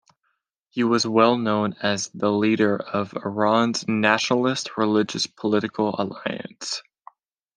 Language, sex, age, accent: English, male, 19-29, United States English